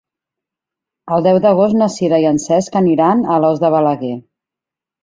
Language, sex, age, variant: Catalan, female, 40-49, Central